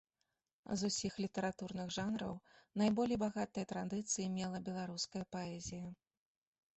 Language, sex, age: Belarusian, female, 40-49